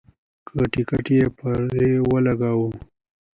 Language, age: Pashto, 19-29